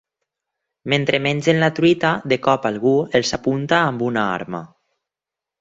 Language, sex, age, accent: Catalan, male, 19-29, valencià